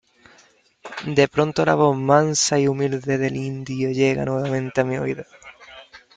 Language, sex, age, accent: Spanish, male, 30-39, España: Sur peninsular (Andalucia, Extremadura, Murcia)